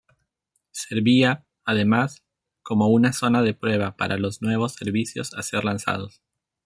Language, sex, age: Spanish, male, 30-39